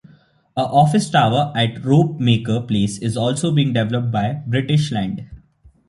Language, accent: English, India and South Asia (India, Pakistan, Sri Lanka)